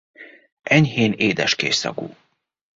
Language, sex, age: Hungarian, male, 30-39